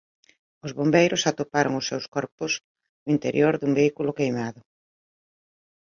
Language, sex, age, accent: Galician, female, 50-59, Normativo (estándar)